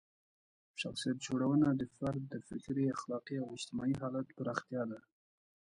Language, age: Pashto, 19-29